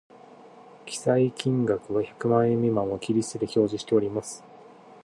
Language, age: Japanese, 30-39